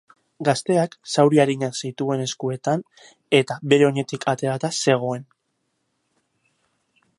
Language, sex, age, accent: Basque, male, 19-29, Mendebalekoa (Araba, Bizkaia, Gipuzkoako mendebaleko herri batzuk)